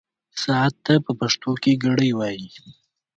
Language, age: Pashto, 19-29